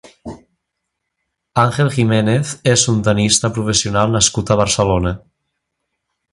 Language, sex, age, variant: Catalan, male, 19-29, Central